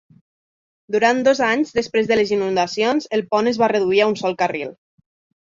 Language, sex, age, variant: Catalan, female, 19-29, Nord-Occidental